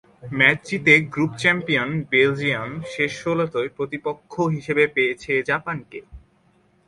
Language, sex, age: Bengali, male, 19-29